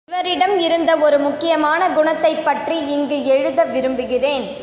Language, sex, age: Tamil, female, under 19